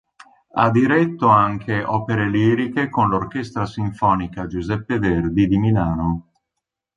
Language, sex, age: Italian, male, 50-59